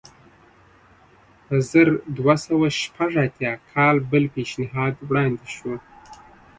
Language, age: Pashto, 30-39